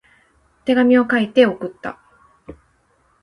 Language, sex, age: Japanese, female, 19-29